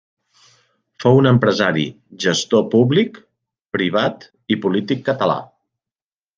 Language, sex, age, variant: Catalan, male, under 19, Central